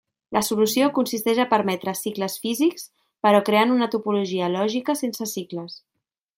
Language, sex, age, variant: Catalan, female, 19-29, Central